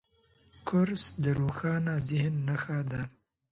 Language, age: Pashto, 19-29